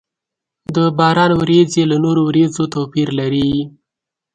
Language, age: Pashto, 19-29